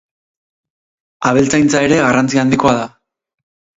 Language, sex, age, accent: Basque, male, 30-39, Erdialdekoa edo Nafarra (Gipuzkoa, Nafarroa)